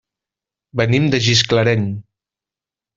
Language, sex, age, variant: Catalan, male, 19-29, Central